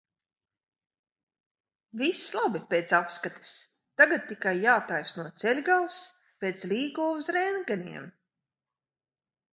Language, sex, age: Latvian, female, 50-59